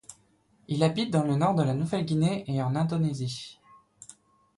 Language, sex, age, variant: French, female, 19-29, Français de métropole